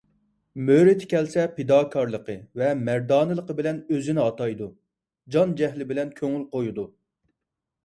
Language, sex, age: Uyghur, male, 19-29